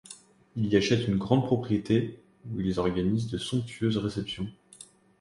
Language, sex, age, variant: French, male, 30-39, Français de métropole